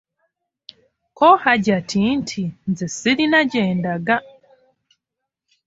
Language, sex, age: Ganda, female, 19-29